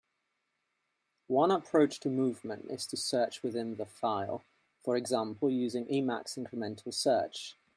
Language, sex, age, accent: English, male, 19-29, England English